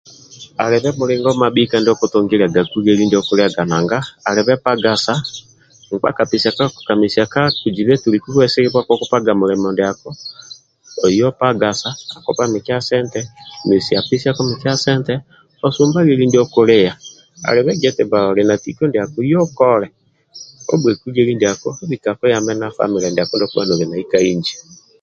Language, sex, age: Amba (Uganda), male, 30-39